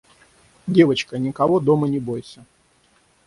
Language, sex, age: Russian, male, 30-39